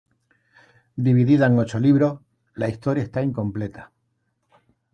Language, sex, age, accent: Spanish, male, 50-59, España: Sur peninsular (Andalucia, Extremadura, Murcia)